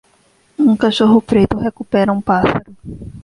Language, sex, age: Portuguese, female, 30-39